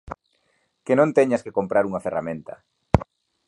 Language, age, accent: Galician, 30-39, Normativo (estándar)